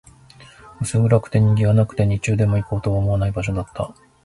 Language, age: Japanese, 50-59